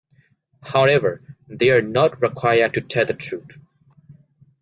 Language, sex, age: English, male, 19-29